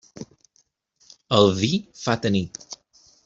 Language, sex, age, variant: Catalan, male, 30-39, Balear